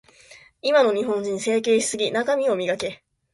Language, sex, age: Japanese, female, 19-29